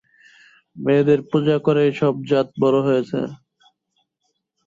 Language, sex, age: Bengali, male, 19-29